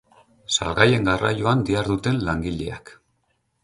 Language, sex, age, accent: Basque, male, 40-49, Mendebalekoa (Araba, Bizkaia, Gipuzkoako mendebaleko herri batzuk)